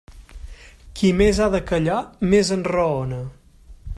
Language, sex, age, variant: Catalan, male, 30-39, Central